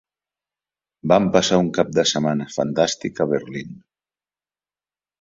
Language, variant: Catalan, Central